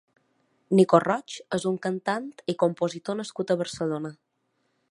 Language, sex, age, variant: Catalan, female, 30-39, Balear